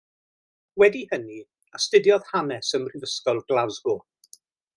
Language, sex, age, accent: Welsh, male, 40-49, Y Deyrnas Unedig Cymraeg